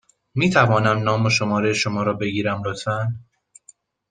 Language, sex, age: Persian, male, 19-29